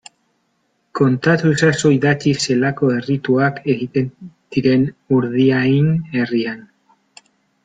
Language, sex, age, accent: Basque, male, 30-39, Mendebalekoa (Araba, Bizkaia, Gipuzkoako mendebaleko herri batzuk)